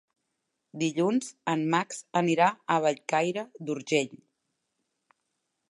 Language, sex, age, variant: Catalan, female, 30-39, Central